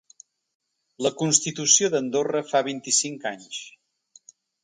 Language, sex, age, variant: Catalan, male, 60-69, Central